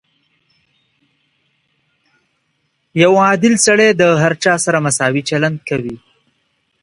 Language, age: Pashto, 19-29